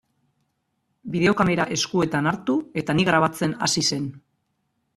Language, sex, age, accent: Basque, female, 40-49, Mendebalekoa (Araba, Bizkaia, Gipuzkoako mendebaleko herri batzuk)